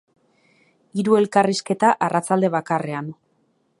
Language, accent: Basque, Mendebalekoa (Araba, Bizkaia, Gipuzkoako mendebaleko herri batzuk)